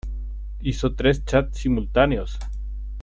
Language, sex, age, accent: Spanish, male, 30-39, Chileno: Chile, Cuyo